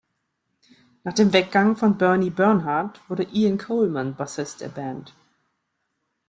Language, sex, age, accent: German, female, 40-49, Deutschland Deutsch